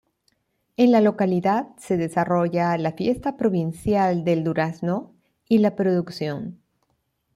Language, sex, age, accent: Spanish, female, 60-69, Andino-Pacífico: Colombia, Perú, Ecuador, oeste de Bolivia y Venezuela andina